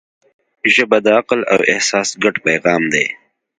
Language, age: Pashto, 30-39